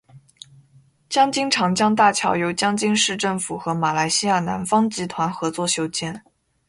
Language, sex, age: Chinese, female, 19-29